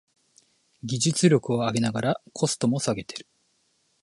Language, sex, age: Japanese, male, 30-39